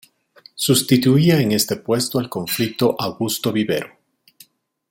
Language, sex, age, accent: Spanish, male, 40-49, Andino-Pacífico: Colombia, Perú, Ecuador, oeste de Bolivia y Venezuela andina